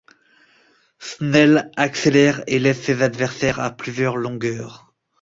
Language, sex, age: French, male, 30-39